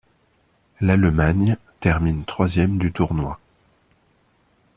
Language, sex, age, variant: French, male, 30-39, Français de métropole